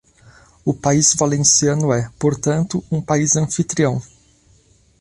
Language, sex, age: Portuguese, male, 30-39